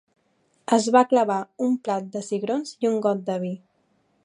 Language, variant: Catalan, Balear